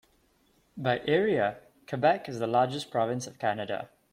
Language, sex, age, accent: English, male, 30-39, Singaporean English